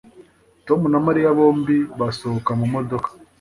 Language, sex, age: Kinyarwanda, male, 19-29